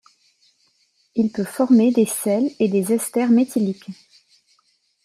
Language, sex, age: French, female, 40-49